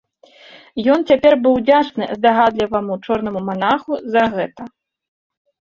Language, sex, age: Belarusian, female, 19-29